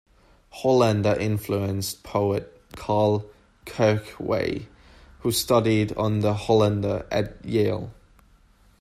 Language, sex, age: English, male, 19-29